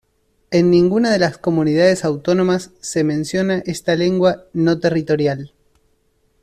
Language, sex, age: Spanish, male, 30-39